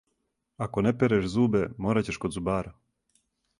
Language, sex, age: Serbian, male, 30-39